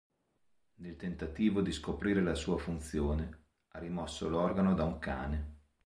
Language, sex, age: Italian, male, 40-49